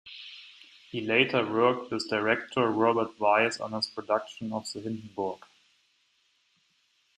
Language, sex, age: English, male, 19-29